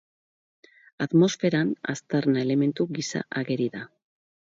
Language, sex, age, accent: Basque, female, 60-69, Mendebalekoa (Araba, Bizkaia, Gipuzkoako mendebaleko herri batzuk)